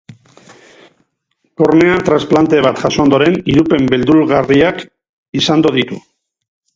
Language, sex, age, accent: Basque, male, 50-59, Mendebalekoa (Araba, Bizkaia, Gipuzkoako mendebaleko herri batzuk)